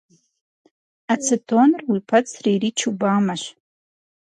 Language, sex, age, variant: Kabardian, female, 30-39, Адыгэбзэ (Къэбэрдей, Кирил, Урысей)